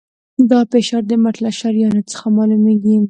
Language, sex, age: Pashto, female, under 19